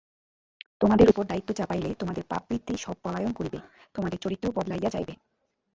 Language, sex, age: Bengali, female, 19-29